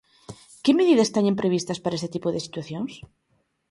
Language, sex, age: Galician, female, 19-29